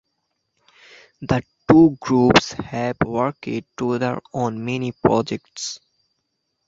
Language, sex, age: English, male, under 19